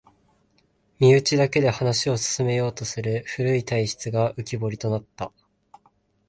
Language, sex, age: Japanese, male, 19-29